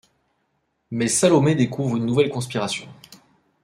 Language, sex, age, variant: French, male, 30-39, Français de métropole